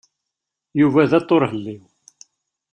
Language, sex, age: Kabyle, male, 50-59